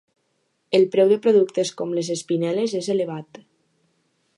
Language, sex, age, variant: Catalan, female, under 19, Alacantí